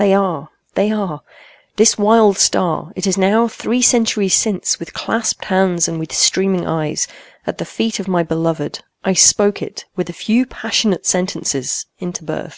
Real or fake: real